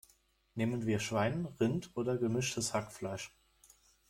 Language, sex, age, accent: German, male, 19-29, Deutschland Deutsch